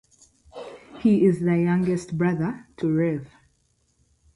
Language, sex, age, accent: English, female, 19-29, England English